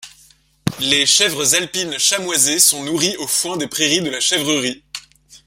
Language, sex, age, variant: French, male, 30-39, Français de métropole